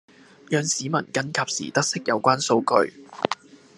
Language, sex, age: Cantonese, male, 19-29